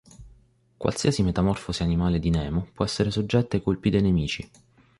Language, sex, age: Italian, male, 19-29